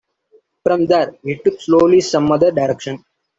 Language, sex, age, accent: English, male, 19-29, India and South Asia (India, Pakistan, Sri Lanka)